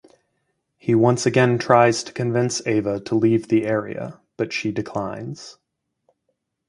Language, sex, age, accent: English, male, 30-39, United States English